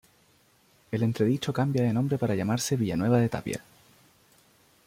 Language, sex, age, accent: Spanish, male, 19-29, Chileno: Chile, Cuyo